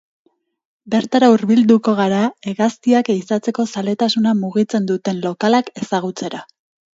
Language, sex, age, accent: Basque, female, 30-39, Mendebalekoa (Araba, Bizkaia, Gipuzkoako mendebaleko herri batzuk)